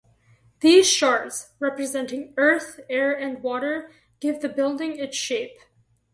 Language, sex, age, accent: English, female, under 19, United States English